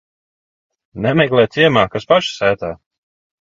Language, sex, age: Latvian, male, 30-39